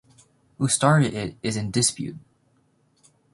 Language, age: English, under 19